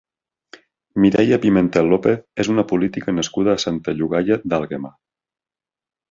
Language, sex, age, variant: Catalan, male, 30-39, Nord-Occidental